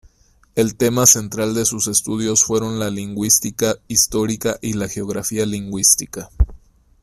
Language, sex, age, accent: Spanish, male, 19-29, México